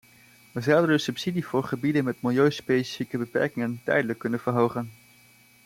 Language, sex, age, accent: Dutch, male, 19-29, Nederlands Nederlands